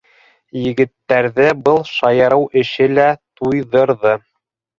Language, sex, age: Bashkir, male, 30-39